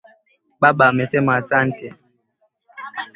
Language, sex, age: Swahili, male, 19-29